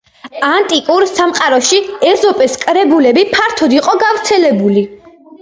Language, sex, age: Georgian, female, under 19